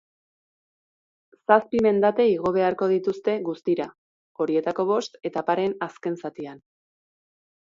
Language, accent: Basque, Erdialdekoa edo Nafarra (Gipuzkoa, Nafarroa)